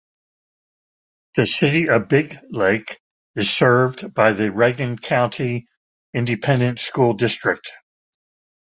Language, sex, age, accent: English, male, 70-79, England English